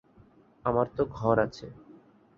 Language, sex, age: Bengali, male, 19-29